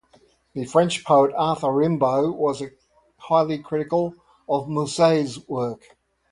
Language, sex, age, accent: English, male, 60-69, Australian English